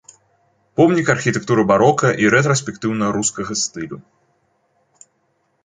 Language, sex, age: Belarusian, male, 19-29